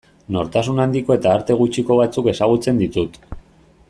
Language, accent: Basque, Erdialdekoa edo Nafarra (Gipuzkoa, Nafarroa)